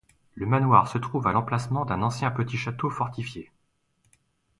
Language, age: French, 40-49